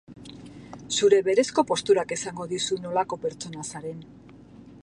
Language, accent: Basque, Mendebalekoa (Araba, Bizkaia, Gipuzkoako mendebaleko herri batzuk)